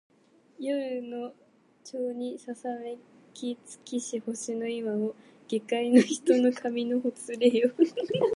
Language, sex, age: Japanese, female, 19-29